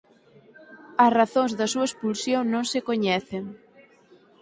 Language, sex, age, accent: Galician, female, 19-29, Atlántico (seseo e gheada)